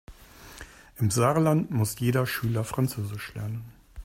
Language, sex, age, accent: German, male, 50-59, Deutschland Deutsch